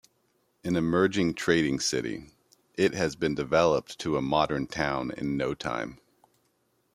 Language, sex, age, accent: English, male, 30-39, United States English